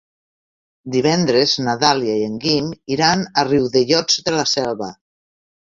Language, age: Catalan, 60-69